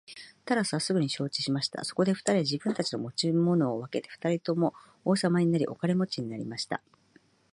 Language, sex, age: Japanese, female, 50-59